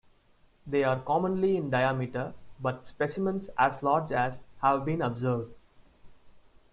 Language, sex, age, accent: English, male, 19-29, India and South Asia (India, Pakistan, Sri Lanka)